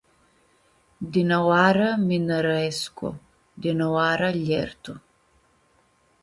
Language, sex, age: Aromanian, female, 30-39